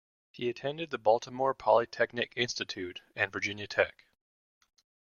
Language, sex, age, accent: English, male, 30-39, United States English